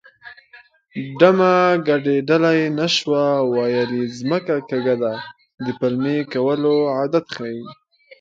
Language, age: Pashto, 19-29